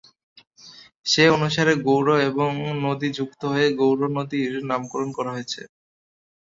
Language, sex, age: Bengali, male, 19-29